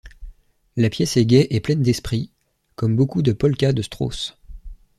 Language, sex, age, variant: French, male, 30-39, Français de métropole